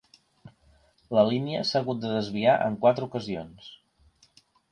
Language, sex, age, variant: Catalan, male, 40-49, Central